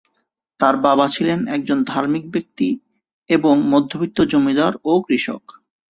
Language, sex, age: Bengali, male, 30-39